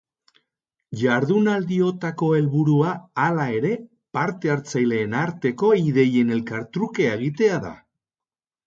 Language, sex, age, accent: Basque, male, 60-69, Erdialdekoa edo Nafarra (Gipuzkoa, Nafarroa)